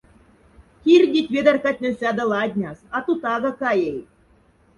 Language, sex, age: Moksha, female, 40-49